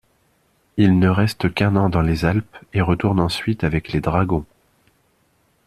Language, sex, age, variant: French, male, 30-39, Français de métropole